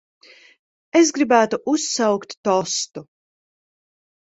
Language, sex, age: Latvian, female, 19-29